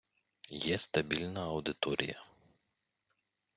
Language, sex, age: Ukrainian, male, 30-39